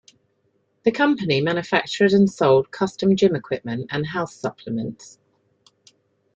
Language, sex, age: English, female, 50-59